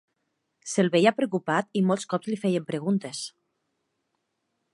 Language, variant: Catalan, Nord-Occidental